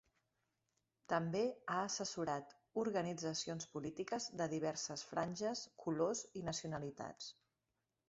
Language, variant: Catalan, Central